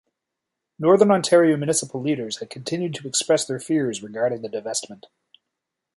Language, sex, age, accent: English, male, 30-39, Canadian English